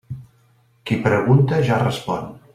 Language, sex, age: Catalan, male, 50-59